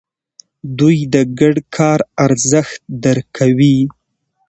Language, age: Pashto, 19-29